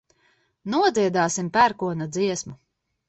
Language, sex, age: Latvian, female, 40-49